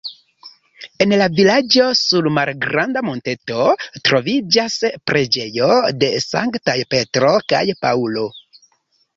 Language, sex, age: Esperanto, male, 19-29